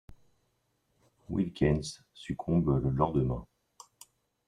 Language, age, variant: French, 40-49, Français de métropole